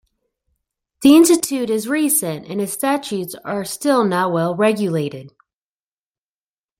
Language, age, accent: English, 30-39, United States English